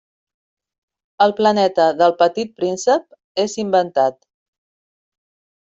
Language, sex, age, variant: Catalan, female, 40-49, Central